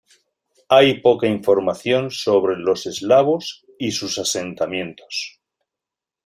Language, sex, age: Spanish, male, 50-59